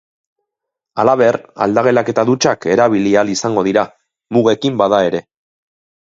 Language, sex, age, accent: Basque, male, 30-39, Mendebalekoa (Araba, Bizkaia, Gipuzkoako mendebaleko herri batzuk)